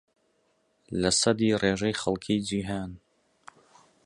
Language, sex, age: Central Kurdish, male, 19-29